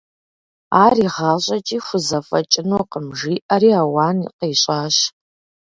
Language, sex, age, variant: Kabardian, female, 30-39, Адыгэбзэ (Къэбэрдей, Кирил, псоми зэдай)